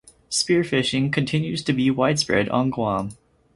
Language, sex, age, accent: English, male, 19-29, United States English